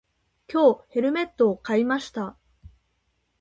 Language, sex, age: Japanese, female, 19-29